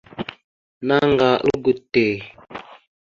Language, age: Mada (Cameroon), 19-29